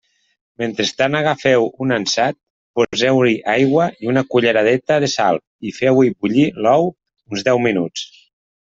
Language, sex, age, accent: Catalan, male, 40-49, valencià